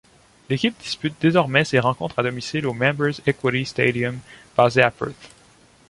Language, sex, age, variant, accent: French, male, 19-29, Français d'Amérique du Nord, Français du Canada